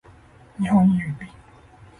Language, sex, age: Japanese, male, 30-39